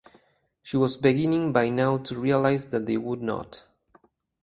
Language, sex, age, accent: English, male, 30-39, United States English